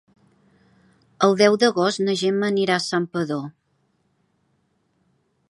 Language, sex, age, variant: Catalan, female, 40-49, Central